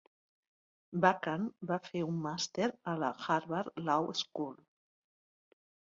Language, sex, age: Catalan, female, 60-69